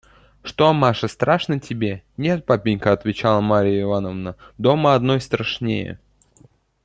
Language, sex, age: Russian, male, under 19